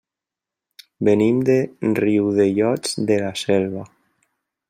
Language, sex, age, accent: Catalan, male, 19-29, valencià